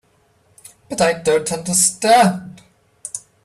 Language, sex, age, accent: English, male, 40-49, Southern African (South Africa, Zimbabwe, Namibia)